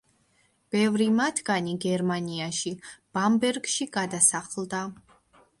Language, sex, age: Georgian, female, 19-29